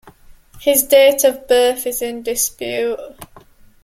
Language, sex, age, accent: English, female, 19-29, England English